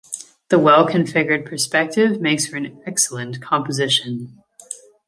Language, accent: English, United States English